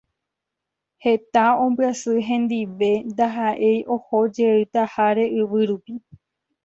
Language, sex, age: Guarani, female, under 19